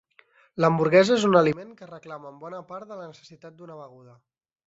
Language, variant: Catalan, Central